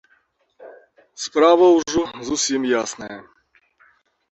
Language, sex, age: Belarusian, male, 40-49